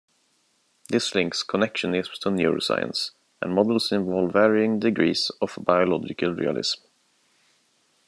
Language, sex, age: English, male, 30-39